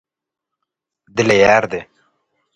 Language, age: Turkmen, 19-29